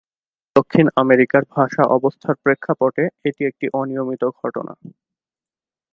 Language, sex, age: Bengali, male, 19-29